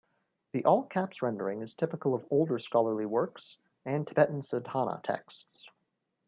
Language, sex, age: English, male, 19-29